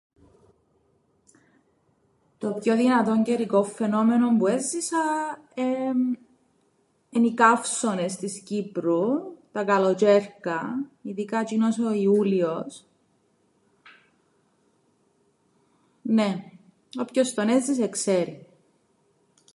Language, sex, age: Greek, female, 30-39